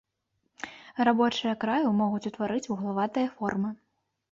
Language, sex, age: Belarusian, female, 19-29